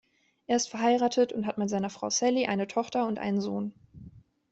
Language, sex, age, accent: German, female, 19-29, Deutschland Deutsch